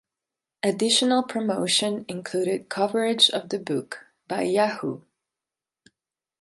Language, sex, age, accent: English, female, 40-49, United States English